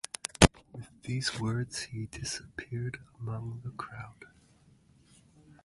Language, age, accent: English, 40-49, United States English